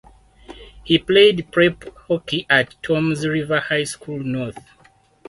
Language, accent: English, Southern African (South Africa, Zimbabwe, Namibia)